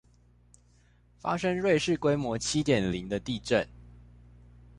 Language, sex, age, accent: Chinese, male, 19-29, 出生地：彰化縣